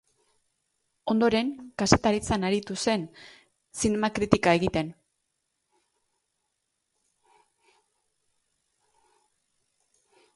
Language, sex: Basque, female